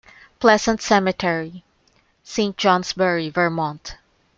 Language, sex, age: English, female, 50-59